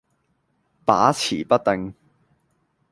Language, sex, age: Cantonese, male, 19-29